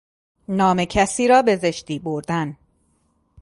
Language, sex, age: Persian, female, 40-49